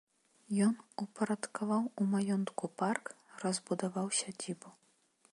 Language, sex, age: Belarusian, female, 19-29